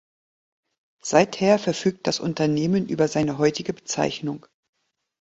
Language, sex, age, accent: German, female, 50-59, Deutschland Deutsch; Norddeutsch